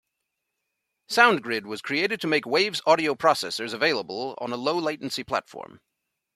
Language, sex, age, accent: English, male, 50-59, United States English